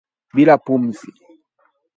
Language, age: Swahili, 19-29